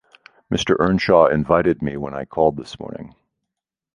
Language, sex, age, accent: English, male, 50-59, United States English